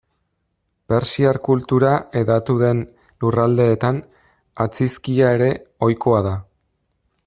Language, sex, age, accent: Basque, male, 30-39, Erdialdekoa edo Nafarra (Gipuzkoa, Nafarroa)